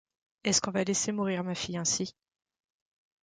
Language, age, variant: French, 30-39, Français de métropole